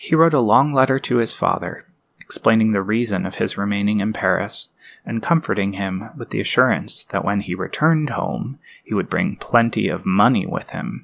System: none